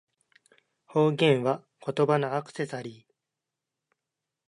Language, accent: Japanese, 東京